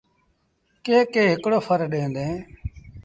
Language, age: Sindhi Bhil, 40-49